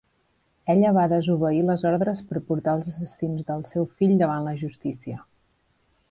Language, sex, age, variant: Catalan, female, 30-39, Central